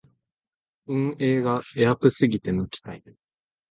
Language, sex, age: Japanese, male, under 19